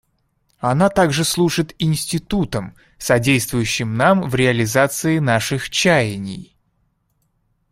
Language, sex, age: Russian, male, 19-29